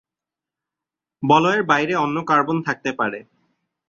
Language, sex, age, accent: Bengali, male, 19-29, Bangladeshi